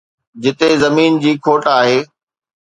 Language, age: Sindhi, 40-49